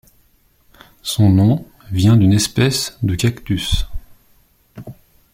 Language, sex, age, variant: French, male, 19-29, Français de métropole